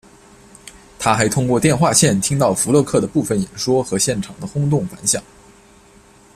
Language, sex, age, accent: Chinese, male, 19-29, 出生地：河南省